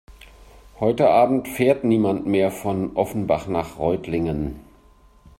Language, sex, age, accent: German, male, 50-59, Deutschland Deutsch